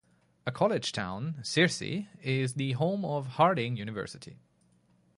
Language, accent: English, United States English